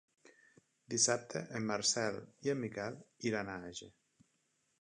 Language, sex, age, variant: Catalan, male, 40-49, Nord-Occidental